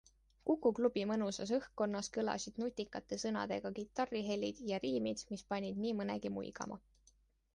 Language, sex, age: Estonian, female, 19-29